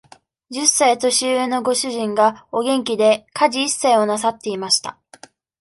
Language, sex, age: Japanese, female, 19-29